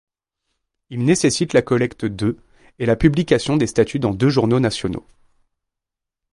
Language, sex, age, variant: French, male, 30-39, Français de métropole